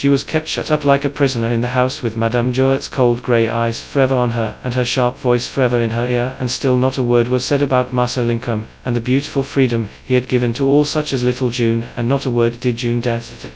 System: TTS, FastPitch